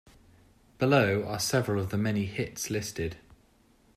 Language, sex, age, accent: English, male, 30-39, England English